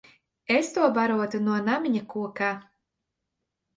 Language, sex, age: Latvian, female, 30-39